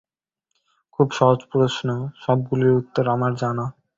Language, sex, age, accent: Bengali, male, under 19, শুদ্ধ